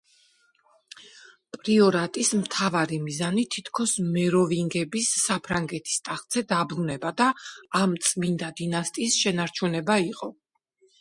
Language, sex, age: Georgian, female, 50-59